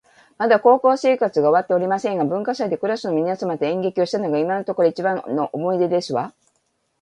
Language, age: Japanese, 50-59